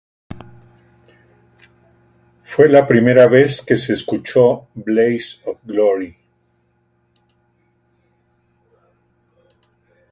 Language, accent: Spanish, México